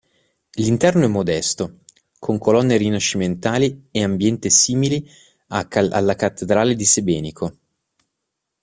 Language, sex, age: Italian, male, 30-39